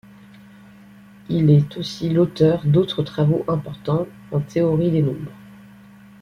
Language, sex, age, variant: French, male, under 19, Français de métropole